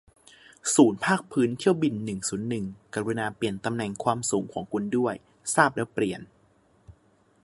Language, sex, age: Thai, male, 19-29